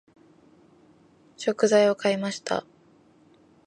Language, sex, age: Japanese, female, 19-29